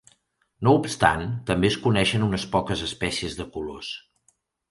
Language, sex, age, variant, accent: Catalan, male, 40-49, Central, tarragoní